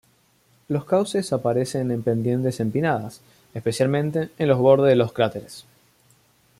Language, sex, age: Spanish, male, under 19